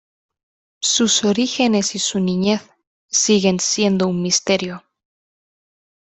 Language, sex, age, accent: Spanish, female, 19-29, España: Norte peninsular (Asturias, Castilla y León, Cantabria, País Vasco, Navarra, Aragón, La Rioja, Guadalajara, Cuenca)